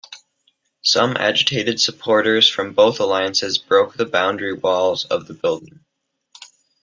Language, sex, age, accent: English, male, under 19, United States English